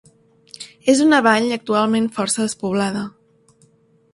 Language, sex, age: Catalan, female, 19-29